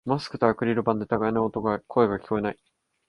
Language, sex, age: Japanese, male, 19-29